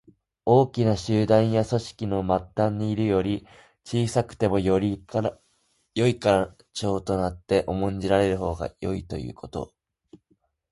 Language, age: Japanese, 19-29